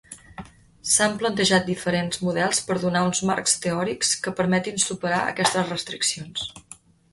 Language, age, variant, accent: Catalan, 40-49, Central, central